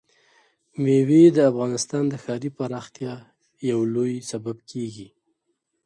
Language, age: Pashto, 30-39